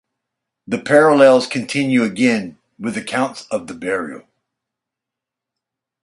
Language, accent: English, United States English